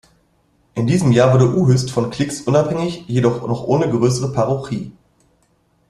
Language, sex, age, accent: German, male, 30-39, Deutschland Deutsch